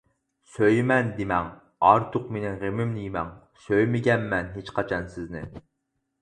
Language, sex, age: Uyghur, male, 19-29